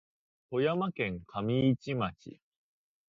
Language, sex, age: Japanese, male, under 19